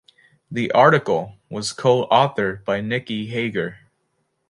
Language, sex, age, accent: English, male, 19-29, United States English